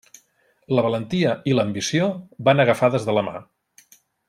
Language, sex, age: Catalan, male, 50-59